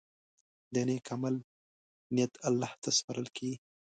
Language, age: Pashto, 19-29